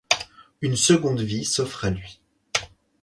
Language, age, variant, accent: French, 19-29, Français d'Europe, Français de Suisse